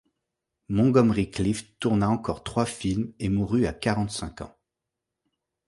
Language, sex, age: French, male, 30-39